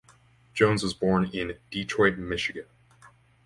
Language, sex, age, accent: English, male, 19-29, Canadian English